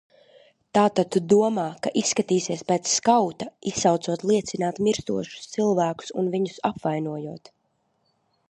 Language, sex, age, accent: Latvian, female, 19-29, Riga